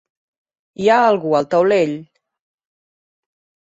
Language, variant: Catalan, Central